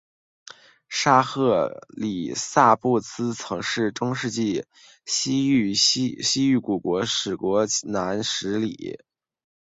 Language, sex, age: Chinese, male, 19-29